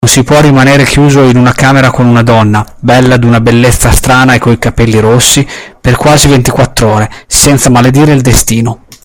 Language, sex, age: Italian, male, 30-39